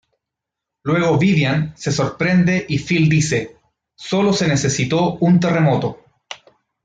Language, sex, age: Spanish, male, 30-39